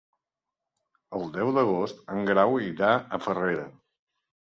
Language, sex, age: Catalan, male, 50-59